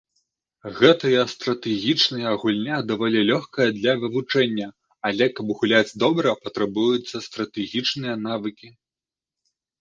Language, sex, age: Belarusian, male, 19-29